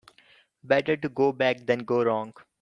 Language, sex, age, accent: English, male, 19-29, India and South Asia (India, Pakistan, Sri Lanka)